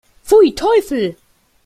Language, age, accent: German, 19-29, Deutschland Deutsch